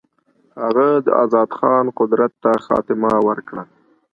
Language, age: Pashto, 30-39